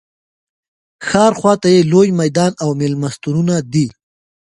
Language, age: Pashto, 19-29